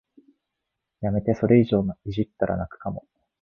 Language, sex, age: Japanese, male, 19-29